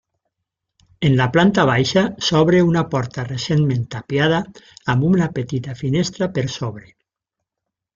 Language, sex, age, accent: Catalan, male, 60-69, valencià